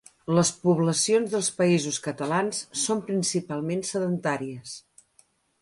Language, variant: Catalan, Central